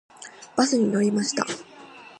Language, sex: Japanese, female